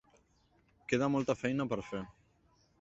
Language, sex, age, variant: Catalan, male, 19-29, Central